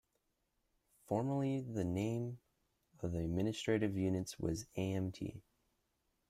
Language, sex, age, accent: English, male, under 19, United States English